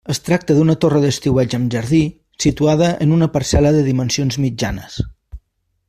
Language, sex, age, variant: Catalan, male, 40-49, Central